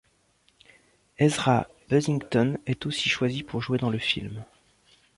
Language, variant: French, Français de métropole